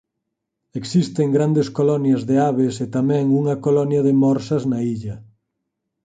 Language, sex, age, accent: Galician, male, 30-39, Normativo (estándar)